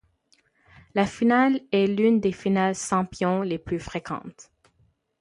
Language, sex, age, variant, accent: French, female, 19-29, Français d'Amérique du Nord, Français du Canada